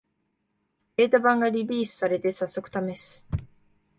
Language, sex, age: Japanese, female, 19-29